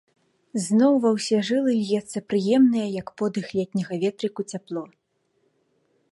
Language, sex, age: Belarusian, female, 19-29